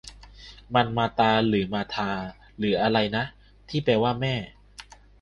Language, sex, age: Thai, male, 19-29